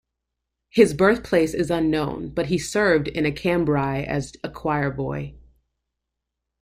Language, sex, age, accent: English, female, 30-39, United States English